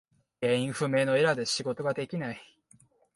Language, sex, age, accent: Japanese, male, 19-29, 標準語